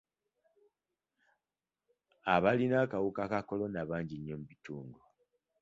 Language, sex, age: Ganda, male, 19-29